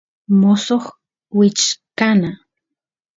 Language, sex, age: Santiago del Estero Quichua, female, 30-39